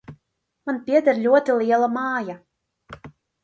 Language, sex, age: Latvian, female, 19-29